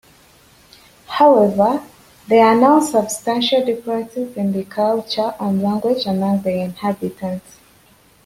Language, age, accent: English, 19-29, United States English